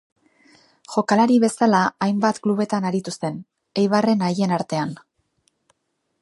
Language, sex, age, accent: Basque, female, 30-39, Mendebalekoa (Araba, Bizkaia, Gipuzkoako mendebaleko herri batzuk)